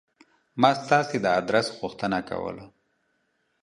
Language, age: Pashto, 50-59